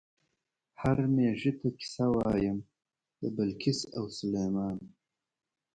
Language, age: Pashto, 19-29